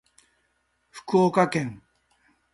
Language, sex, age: Japanese, male, 60-69